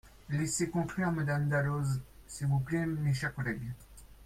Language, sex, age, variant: French, male, 40-49, Français de métropole